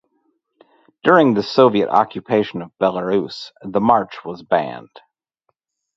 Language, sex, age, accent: English, male, 30-39, United States English